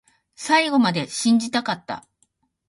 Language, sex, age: Japanese, female, 40-49